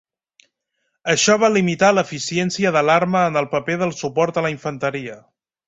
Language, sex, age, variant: Catalan, male, 30-39, Central